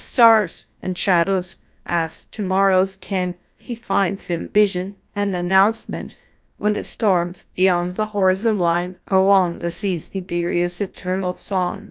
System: TTS, GlowTTS